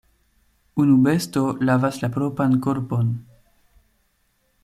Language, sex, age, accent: Esperanto, male, 19-29, Internacia